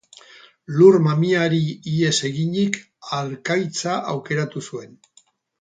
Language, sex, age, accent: Basque, male, 60-69, Erdialdekoa edo Nafarra (Gipuzkoa, Nafarroa)